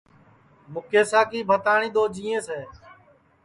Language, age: Sansi, 50-59